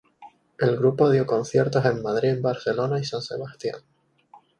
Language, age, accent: Spanish, 19-29, España: Islas Canarias